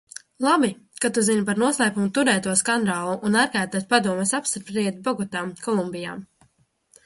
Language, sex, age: Latvian, female, under 19